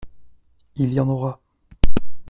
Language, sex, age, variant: French, male, 30-39, Français de métropole